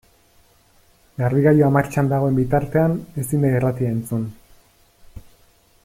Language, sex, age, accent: Basque, male, 30-39, Erdialdekoa edo Nafarra (Gipuzkoa, Nafarroa)